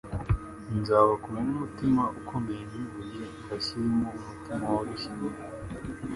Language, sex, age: Kinyarwanda, male, 19-29